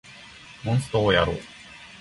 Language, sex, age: Japanese, male, 19-29